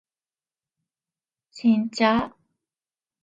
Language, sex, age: Japanese, female, 40-49